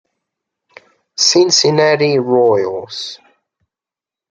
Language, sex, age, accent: Spanish, male, 19-29, Andino-Pacífico: Colombia, Perú, Ecuador, oeste de Bolivia y Venezuela andina